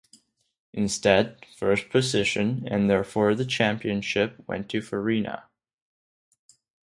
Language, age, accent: English, under 19, Canadian English